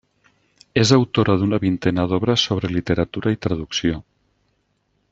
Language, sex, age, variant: Catalan, male, 60-69, Central